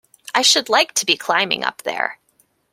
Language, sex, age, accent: English, female, 19-29, Canadian English